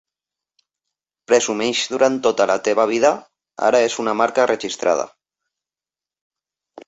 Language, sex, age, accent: Catalan, male, 30-39, valencià